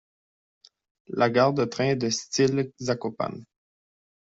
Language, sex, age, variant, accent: French, male, 19-29, Français d'Amérique du Nord, Français du Canada